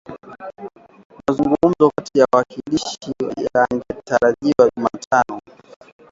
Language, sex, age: Swahili, male, 19-29